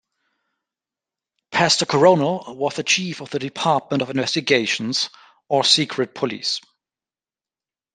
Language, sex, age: English, male, 30-39